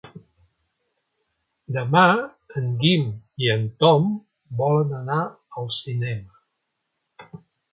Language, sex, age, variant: Catalan, male, 60-69, Central